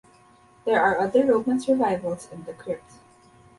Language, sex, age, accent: English, female, 19-29, Filipino